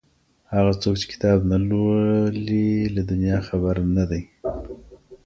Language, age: Pashto, 30-39